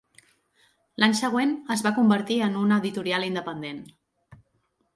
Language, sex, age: Catalan, female, 30-39